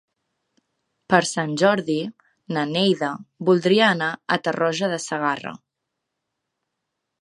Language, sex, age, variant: Catalan, female, 19-29, Central